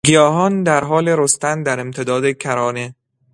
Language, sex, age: Persian, male, 19-29